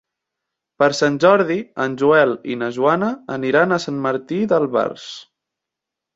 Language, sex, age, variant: Catalan, male, 19-29, Central